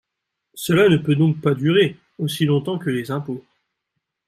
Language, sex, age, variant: French, male, 19-29, Français de métropole